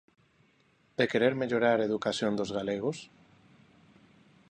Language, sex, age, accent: Galician, male, 30-39, Neofalante